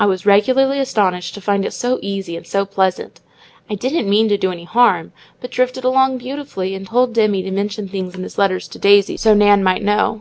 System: none